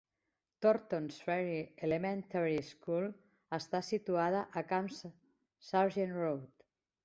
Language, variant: Catalan, Central